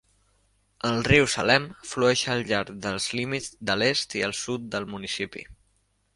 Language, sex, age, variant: Catalan, male, under 19, Balear